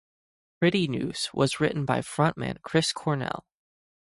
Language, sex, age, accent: English, male, 19-29, United States English